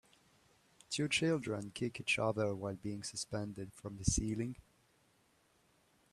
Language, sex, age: English, male, 19-29